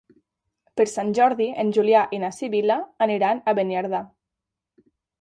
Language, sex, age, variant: Catalan, female, 19-29, Nord-Occidental